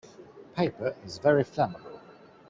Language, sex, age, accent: English, male, 19-29, England English